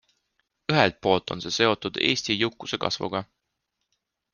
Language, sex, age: Estonian, male, 19-29